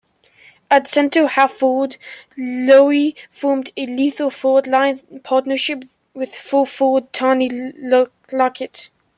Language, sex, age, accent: English, male, under 19, England English